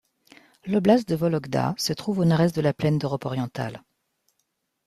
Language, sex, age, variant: French, female, 40-49, Français de métropole